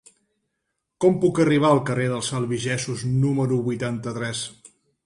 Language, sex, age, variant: Catalan, male, 50-59, Central